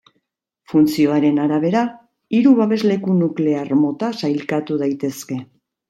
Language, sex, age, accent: Basque, female, 50-59, Erdialdekoa edo Nafarra (Gipuzkoa, Nafarroa)